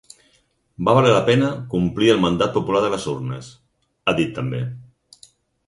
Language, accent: Catalan, Barcelona